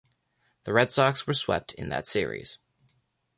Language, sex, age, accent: English, male, 19-29, United States English